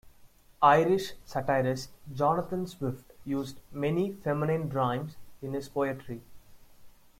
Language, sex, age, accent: English, male, 19-29, India and South Asia (India, Pakistan, Sri Lanka)